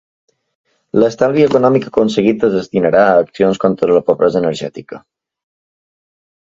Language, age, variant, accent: Catalan, 19-29, Balear, mallorquí